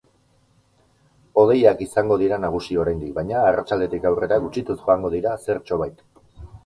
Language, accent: Basque, Erdialdekoa edo Nafarra (Gipuzkoa, Nafarroa)